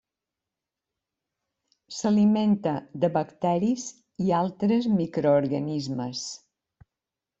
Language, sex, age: Catalan, female, 60-69